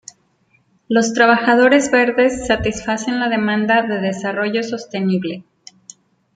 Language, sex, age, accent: Spanish, female, 40-49, México